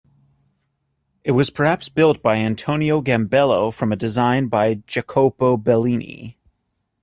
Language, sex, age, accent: English, male, 19-29, United States English